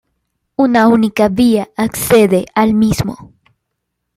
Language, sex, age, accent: Spanish, female, under 19, Caribe: Cuba, Venezuela, Puerto Rico, República Dominicana, Panamá, Colombia caribeña, México caribeño, Costa del golfo de México